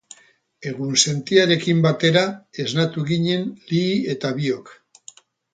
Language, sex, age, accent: Basque, male, 60-69, Erdialdekoa edo Nafarra (Gipuzkoa, Nafarroa)